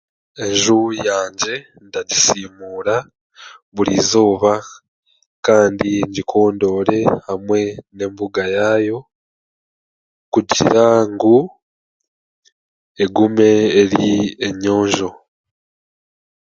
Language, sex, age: Chiga, male, 19-29